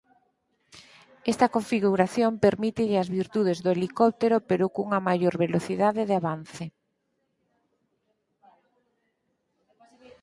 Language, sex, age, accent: Galician, female, 50-59, Normativo (estándar)